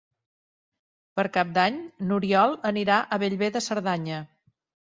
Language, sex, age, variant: Catalan, female, 60-69, Central